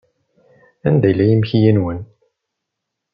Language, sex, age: Kabyle, male, 30-39